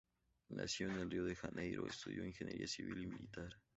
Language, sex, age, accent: Spanish, male, 19-29, México